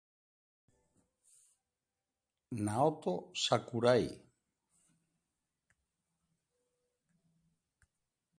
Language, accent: Spanish, España: Sur peninsular (Andalucia, Extremadura, Murcia)